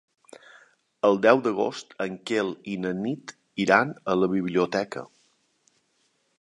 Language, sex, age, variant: Catalan, male, 60-69, Balear